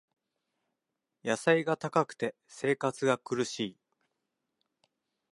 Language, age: Japanese, 40-49